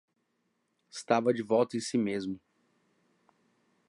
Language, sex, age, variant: Portuguese, male, 19-29, Portuguese (Brasil)